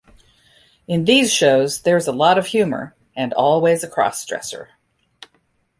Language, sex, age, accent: English, female, 60-69, United States English